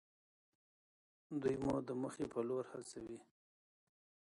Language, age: Pashto, 40-49